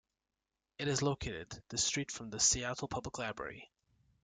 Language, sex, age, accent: English, male, 19-29, United States English